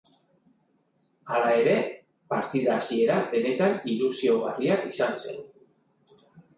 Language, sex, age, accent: Basque, male, 40-49, Mendebalekoa (Araba, Bizkaia, Gipuzkoako mendebaleko herri batzuk)